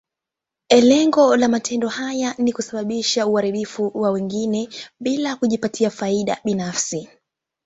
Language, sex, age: Swahili, female, 19-29